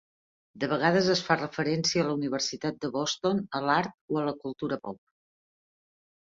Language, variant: Catalan, Central